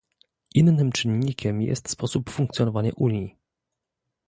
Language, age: Polish, 30-39